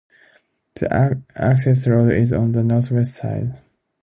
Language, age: English, 19-29